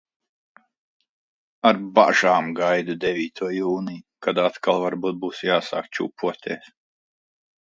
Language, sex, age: Latvian, male, 40-49